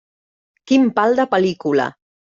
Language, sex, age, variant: Catalan, female, 40-49, Central